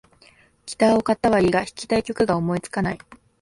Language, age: Japanese, 19-29